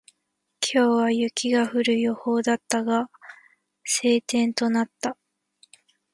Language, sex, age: Japanese, female, 19-29